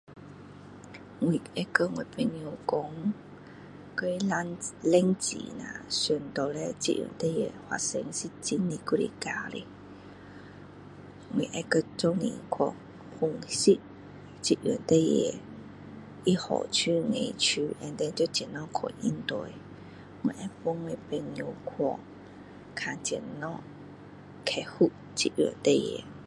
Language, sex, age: Min Dong Chinese, female, 40-49